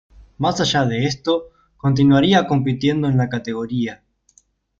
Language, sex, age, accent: Spanish, male, 19-29, Rioplatense: Argentina, Uruguay, este de Bolivia, Paraguay